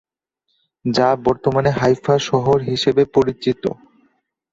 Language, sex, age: Bengali, male, 19-29